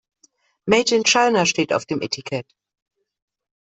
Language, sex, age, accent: German, female, 50-59, Deutschland Deutsch